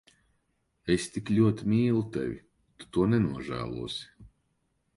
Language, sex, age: Latvian, male, 40-49